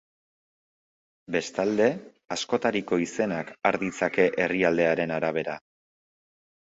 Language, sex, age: Basque, male, 19-29